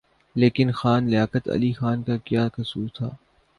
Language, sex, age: Urdu, male, 19-29